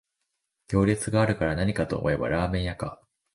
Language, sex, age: Japanese, male, under 19